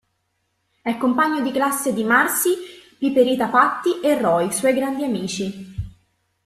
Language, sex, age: Italian, female, 30-39